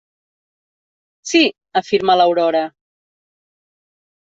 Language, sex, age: Catalan, female, 50-59